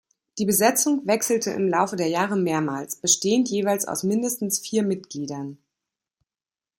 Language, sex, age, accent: German, female, 30-39, Deutschland Deutsch